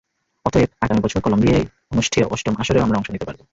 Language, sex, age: Bengali, male, 19-29